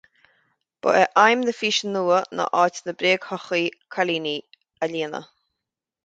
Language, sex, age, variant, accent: Irish, female, 30-39, Gaeilge Chonnacht, Cainteoir dúchais, Gaeltacht